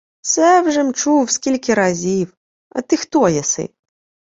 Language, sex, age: Ukrainian, female, 19-29